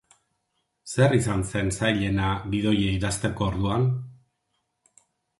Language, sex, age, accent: Basque, male, 50-59, Erdialdekoa edo Nafarra (Gipuzkoa, Nafarroa)